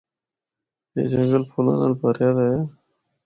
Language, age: Northern Hindko, 30-39